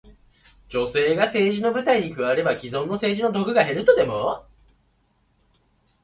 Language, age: Japanese, 19-29